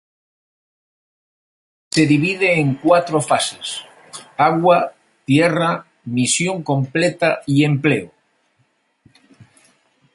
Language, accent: Spanish, España: Norte peninsular (Asturias, Castilla y León, Cantabria, País Vasco, Navarra, Aragón, La Rioja, Guadalajara, Cuenca)